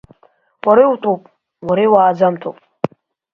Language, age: Abkhazian, under 19